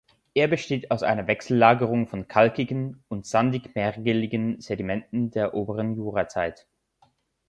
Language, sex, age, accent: German, male, 19-29, Schweizerdeutsch